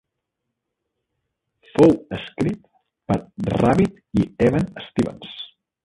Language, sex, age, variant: Catalan, male, 40-49, Balear